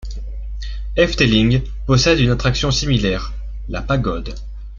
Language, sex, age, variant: French, male, 19-29, Français de métropole